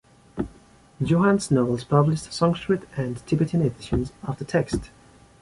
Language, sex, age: English, male, 19-29